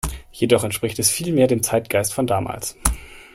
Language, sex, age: German, male, 19-29